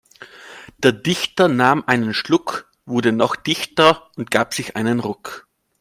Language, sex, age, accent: German, male, 30-39, Österreichisches Deutsch